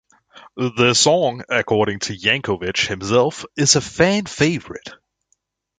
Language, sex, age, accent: English, male, 19-29, England English